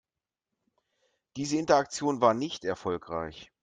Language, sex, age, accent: German, male, 40-49, Deutschland Deutsch